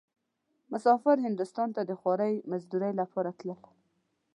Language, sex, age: Pashto, female, 19-29